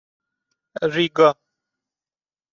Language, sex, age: Persian, male, 30-39